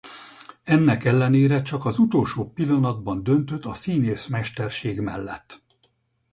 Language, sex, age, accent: Hungarian, male, 70-79, budapesti